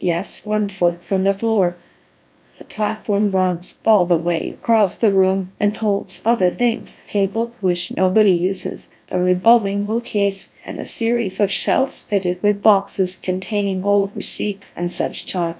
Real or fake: fake